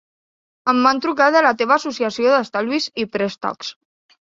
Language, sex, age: Catalan, female, 19-29